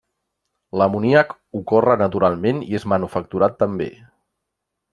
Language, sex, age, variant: Catalan, male, 40-49, Central